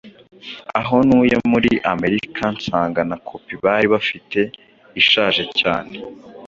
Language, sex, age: Kinyarwanda, male, under 19